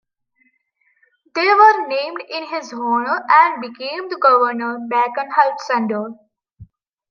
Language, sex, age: English, female, 19-29